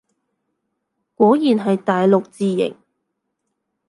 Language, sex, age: Cantonese, female, 30-39